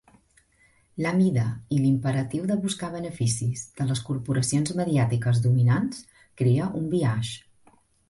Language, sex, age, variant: Catalan, female, 40-49, Central